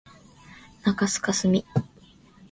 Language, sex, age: Japanese, female, under 19